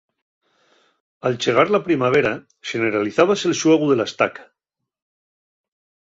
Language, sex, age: Asturian, male, 40-49